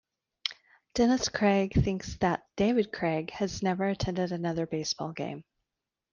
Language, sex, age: English, female, 40-49